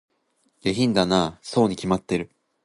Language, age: Japanese, under 19